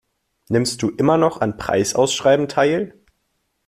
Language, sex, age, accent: German, male, under 19, Deutschland Deutsch